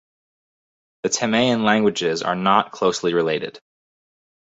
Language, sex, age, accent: English, male, 19-29, United States English